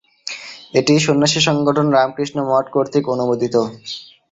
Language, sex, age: Bengali, male, 19-29